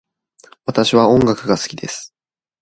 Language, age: Japanese, 19-29